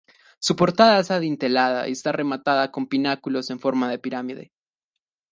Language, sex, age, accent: Spanish, male, 19-29, Andino-Pacífico: Colombia, Perú, Ecuador, oeste de Bolivia y Venezuela andina